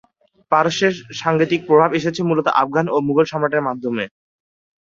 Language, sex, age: Bengali, male, 19-29